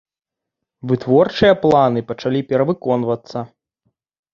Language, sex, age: Belarusian, male, 30-39